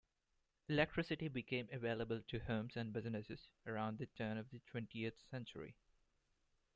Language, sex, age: English, male, 19-29